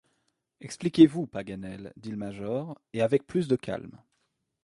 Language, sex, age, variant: French, male, 30-39, Français de métropole